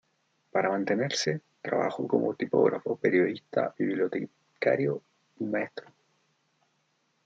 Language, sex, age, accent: Spanish, male, 19-29, Chileno: Chile, Cuyo